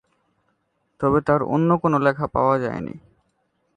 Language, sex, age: Bengali, male, 19-29